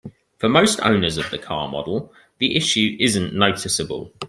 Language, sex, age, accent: English, male, 30-39, England English